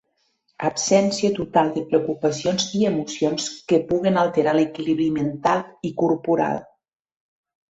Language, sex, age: Catalan, female, 50-59